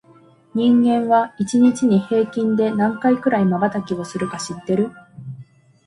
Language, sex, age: Japanese, female, 30-39